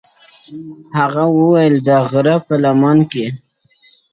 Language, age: Pashto, 19-29